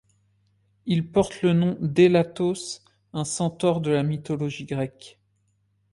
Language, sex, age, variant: French, male, 19-29, Français de métropole